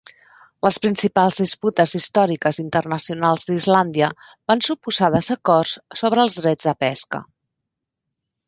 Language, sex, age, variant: Catalan, female, 40-49, Central